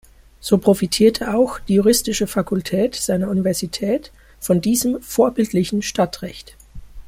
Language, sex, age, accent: German, male, 19-29, Deutschland Deutsch